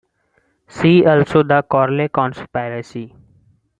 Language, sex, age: English, male, under 19